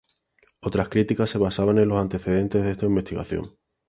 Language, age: Spanish, 19-29